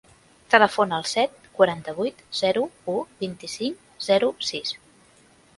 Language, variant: Catalan, Central